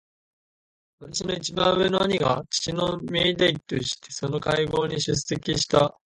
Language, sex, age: Japanese, male, 19-29